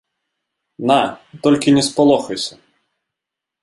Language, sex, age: Belarusian, male, 19-29